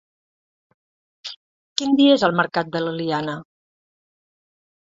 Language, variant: Catalan, Central